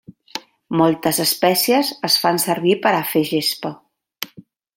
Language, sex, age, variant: Catalan, female, 50-59, Central